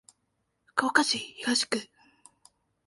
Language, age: Japanese, 19-29